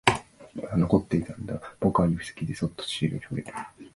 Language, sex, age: Japanese, male, 19-29